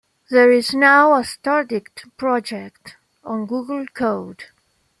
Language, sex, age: English, female, 40-49